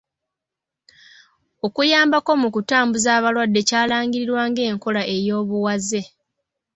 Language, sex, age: Ganda, female, 30-39